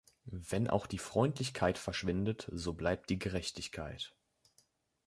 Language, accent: German, Deutschland Deutsch